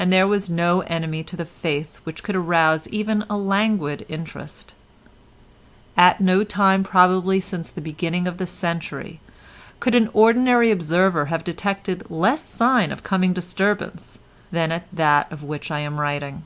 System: none